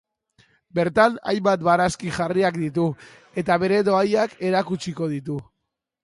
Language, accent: Basque, Mendebalekoa (Araba, Bizkaia, Gipuzkoako mendebaleko herri batzuk)